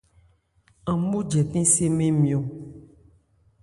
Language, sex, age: Ebrié, female, 30-39